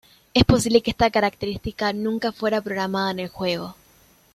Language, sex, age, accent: Spanish, female, 19-29, Rioplatense: Argentina, Uruguay, este de Bolivia, Paraguay